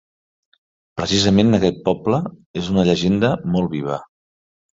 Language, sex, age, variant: Catalan, male, 40-49, Central